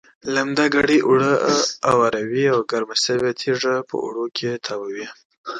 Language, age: Pashto, 19-29